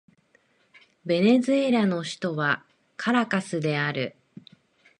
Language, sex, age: Japanese, female, 30-39